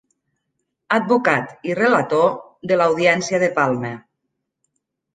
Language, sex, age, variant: Catalan, female, 40-49, Nord-Occidental